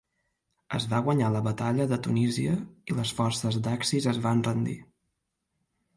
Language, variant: Catalan, Balear